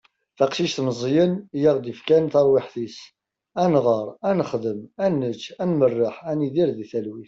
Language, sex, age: Kabyle, male, 30-39